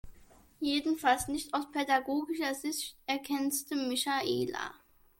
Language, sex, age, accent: German, male, under 19, Deutschland Deutsch